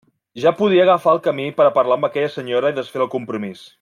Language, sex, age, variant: Catalan, male, 30-39, Central